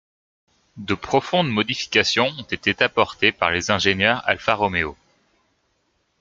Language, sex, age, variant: French, male, 19-29, Français de métropole